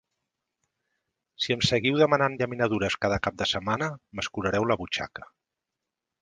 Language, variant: Catalan, Central